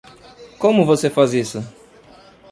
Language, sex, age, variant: Portuguese, male, 40-49, Portuguese (Brasil)